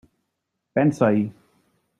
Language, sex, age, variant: Catalan, male, 30-39, Septentrional